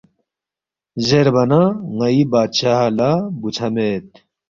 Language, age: Balti, 30-39